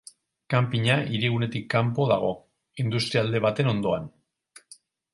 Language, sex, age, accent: Basque, male, 40-49, Mendebalekoa (Araba, Bizkaia, Gipuzkoako mendebaleko herri batzuk)